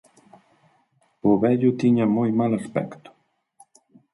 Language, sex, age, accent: Galician, male, 30-39, Normativo (estándar)